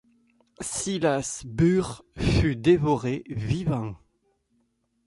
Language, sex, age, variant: French, male, 50-59, Français de métropole